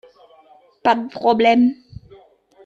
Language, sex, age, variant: French, female, 60-69, Français des départements et régions d'outre-mer